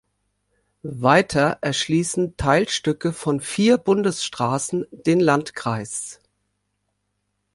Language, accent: German, Deutschland Deutsch